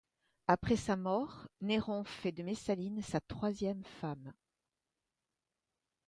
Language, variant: French, Français de métropole